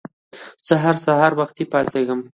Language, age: Pashto, under 19